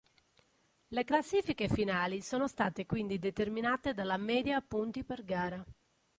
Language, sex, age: Italian, female, 50-59